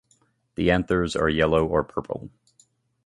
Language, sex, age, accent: English, male, 30-39, United States English